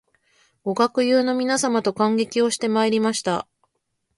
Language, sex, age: Japanese, female, 40-49